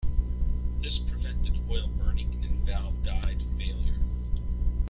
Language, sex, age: English, male, 50-59